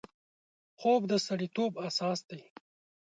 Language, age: Pashto, 19-29